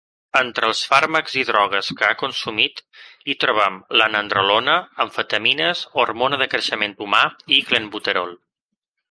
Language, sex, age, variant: Catalan, male, 30-39, Balear